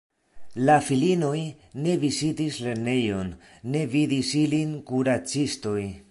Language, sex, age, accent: Esperanto, male, 40-49, Internacia